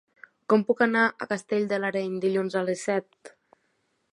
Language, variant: Catalan, Septentrional